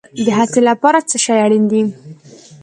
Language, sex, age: Pashto, female, under 19